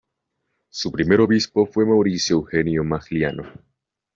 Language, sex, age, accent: Spanish, male, under 19, Andino-Pacífico: Colombia, Perú, Ecuador, oeste de Bolivia y Venezuela andina